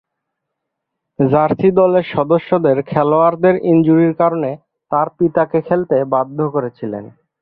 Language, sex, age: Bengali, male, 30-39